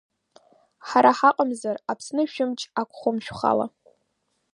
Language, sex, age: Abkhazian, female, under 19